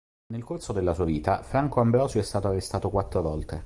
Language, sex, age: Italian, male, 30-39